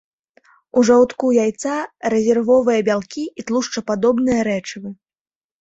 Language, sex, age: Belarusian, female, 19-29